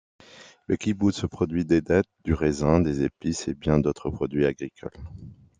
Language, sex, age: French, male, 30-39